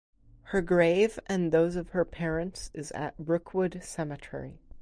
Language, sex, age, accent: English, female, under 19, United States English